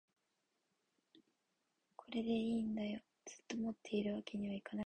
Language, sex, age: Japanese, female, 19-29